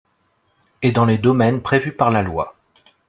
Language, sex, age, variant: French, male, 30-39, Français de métropole